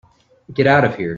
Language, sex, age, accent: English, male, 40-49, United States English